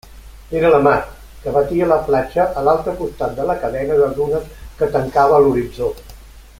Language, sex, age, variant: Catalan, male, 60-69, Central